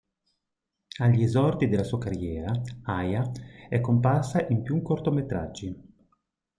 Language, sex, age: Italian, male, 50-59